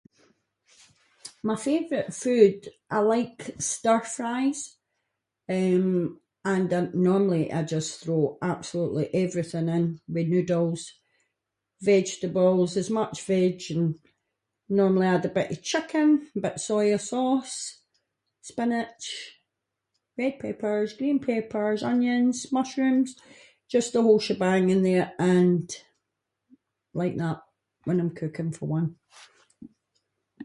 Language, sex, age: Scots, female, 50-59